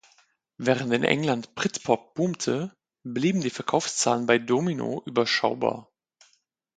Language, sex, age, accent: German, male, 40-49, Deutschland Deutsch